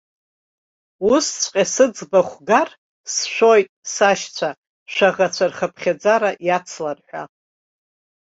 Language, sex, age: Abkhazian, female, 60-69